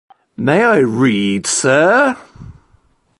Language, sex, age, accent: English, male, 30-39, England English